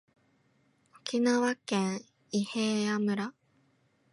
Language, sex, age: Japanese, female, 19-29